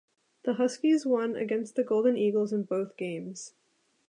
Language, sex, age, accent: English, female, 19-29, United States English